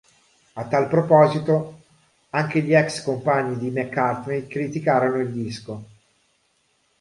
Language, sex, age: Italian, male, 40-49